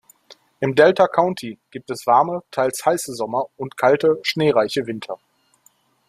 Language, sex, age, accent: German, male, 30-39, Deutschland Deutsch